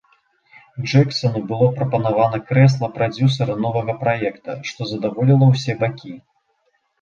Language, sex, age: Belarusian, male, 19-29